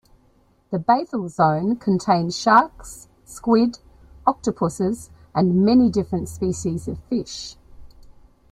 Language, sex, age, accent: English, female, 50-59, Australian English